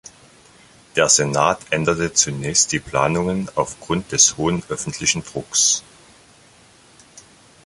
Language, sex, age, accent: German, male, 50-59, Deutschland Deutsch